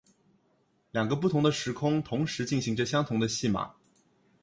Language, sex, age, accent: Chinese, male, 19-29, 出生地：浙江省